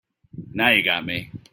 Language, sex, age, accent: English, male, 30-39, United States English